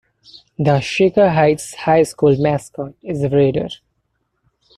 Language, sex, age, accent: English, male, 19-29, India and South Asia (India, Pakistan, Sri Lanka)